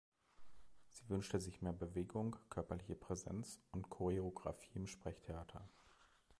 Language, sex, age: German, male, 40-49